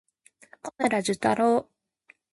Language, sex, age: Japanese, female, 19-29